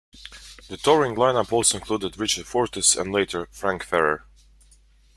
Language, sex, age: English, male, 19-29